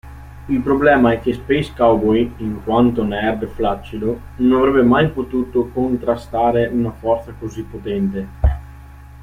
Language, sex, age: Italian, male, 19-29